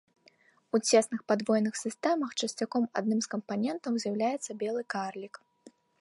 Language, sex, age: Belarusian, female, 19-29